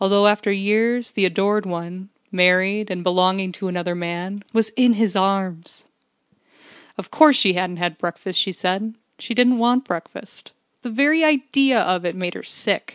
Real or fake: real